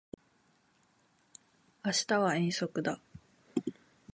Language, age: Japanese, 19-29